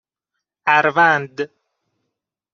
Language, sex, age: Persian, male, 30-39